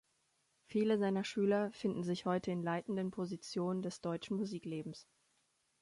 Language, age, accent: German, 30-39, Deutschland Deutsch